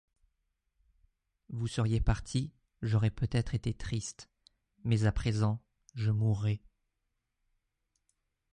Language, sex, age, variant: French, male, 30-39, Français de métropole